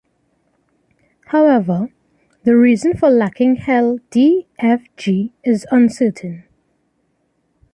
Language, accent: English, West Indies and Bermuda (Bahamas, Bermuda, Jamaica, Trinidad)